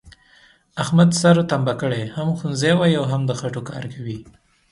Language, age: Pashto, 19-29